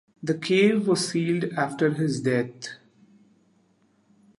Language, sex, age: English, male, 30-39